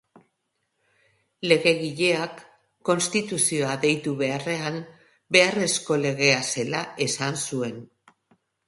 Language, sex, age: Basque, female, 50-59